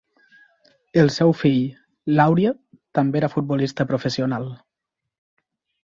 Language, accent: Catalan, occidental